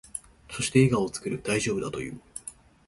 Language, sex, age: Japanese, male, 19-29